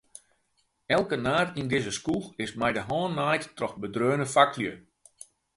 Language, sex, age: Western Frisian, male, 50-59